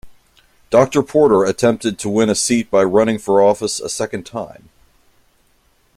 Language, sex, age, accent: English, male, 30-39, United States English